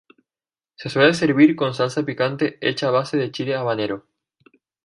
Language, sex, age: Spanish, female, 19-29